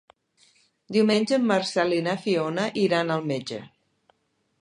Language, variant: Catalan, Nord-Occidental